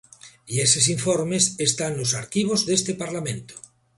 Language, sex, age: Galician, male, 50-59